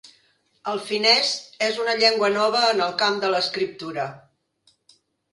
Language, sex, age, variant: Catalan, female, 60-69, Central